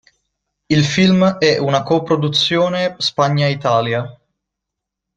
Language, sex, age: Italian, male, 19-29